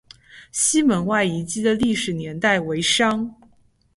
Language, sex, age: Chinese, female, 19-29